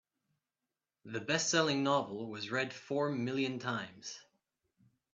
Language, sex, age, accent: English, male, 19-29, United States English